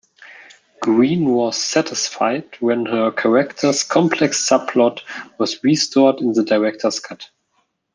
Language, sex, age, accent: English, male, 19-29, United States English